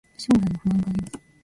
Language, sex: Japanese, female